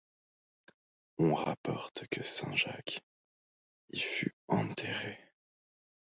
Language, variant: French, Français de métropole